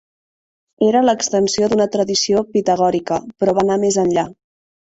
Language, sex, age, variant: Catalan, female, 19-29, Central